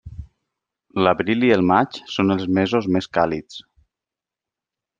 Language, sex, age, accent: Catalan, male, 30-39, valencià